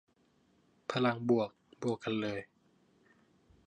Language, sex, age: Thai, male, under 19